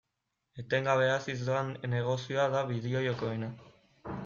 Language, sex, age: Basque, male, 19-29